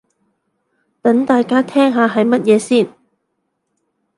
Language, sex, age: Cantonese, female, 30-39